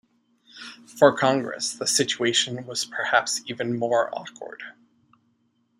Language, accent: English, United States English